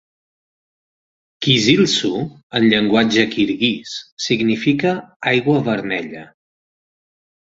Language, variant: Catalan, Central